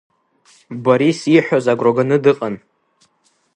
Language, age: Abkhazian, under 19